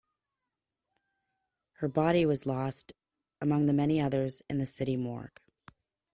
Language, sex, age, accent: English, female, 40-49, United States English